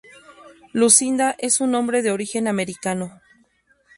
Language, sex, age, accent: Spanish, female, 30-39, México